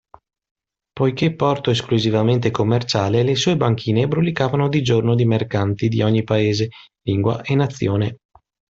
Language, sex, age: Italian, male, 30-39